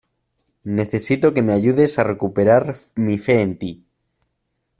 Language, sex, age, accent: Spanish, male, under 19, España: Centro-Sur peninsular (Madrid, Toledo, Castilla-La Mancha)